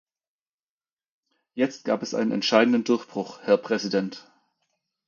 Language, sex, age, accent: German, male, 40-49, Deutschland Deutsch